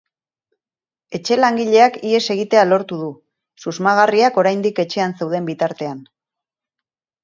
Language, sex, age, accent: Basque, female, 40-49, Erdialdekoa edo Nafarra (Gipuzkoa, Nafarroa)